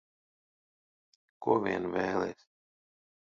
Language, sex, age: Latvian, male, 40-49